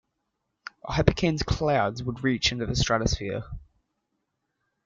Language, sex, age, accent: English, male, under 19, Australian English